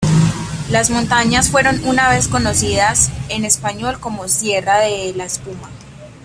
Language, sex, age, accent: Spanish, female, 19-29, Andino-Pacífico: Colombia, Perú, Ecuador, oeste de Bolivia y Venezuela andina